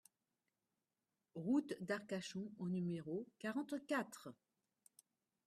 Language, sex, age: French, female, 50-59